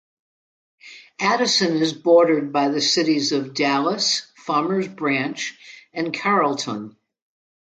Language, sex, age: English, female, 70-79